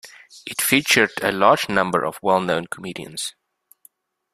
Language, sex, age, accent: English, male, 30-39, Southern African (South Africa, Zimbabwe, Namibia)